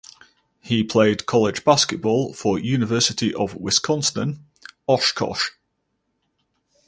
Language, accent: English, England English